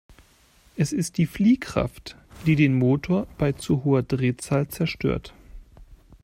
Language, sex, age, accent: German, male, 40-49, Deutschland Deutsch